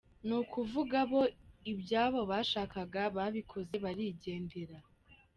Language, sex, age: Kinyarwanda, female, under 19